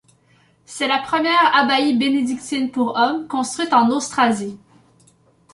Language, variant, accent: French, Français d'Amérique du Nord, Français du Canada